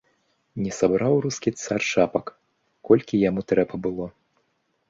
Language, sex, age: Belarusian, male, 19-29